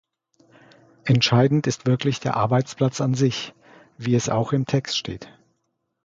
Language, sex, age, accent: German, male, 40-49, Deutschland Deutsch